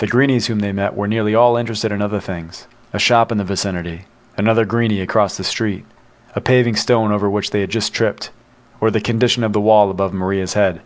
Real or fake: real